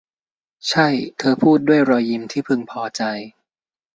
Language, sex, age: Thai, male, 19-29